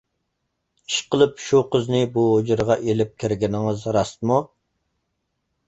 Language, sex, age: Uyghur, male, 19-29